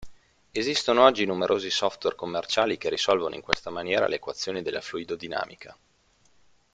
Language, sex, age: Italian, male, 30-39